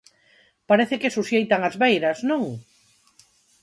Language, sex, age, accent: Galician, female, 50-59, Neofalante